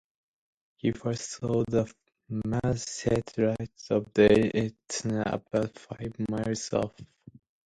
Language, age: English, 19-29